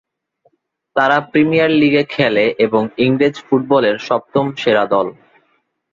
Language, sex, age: Bengali, male, 19-29